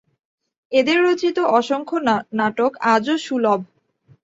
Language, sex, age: Bengali, female, 19-29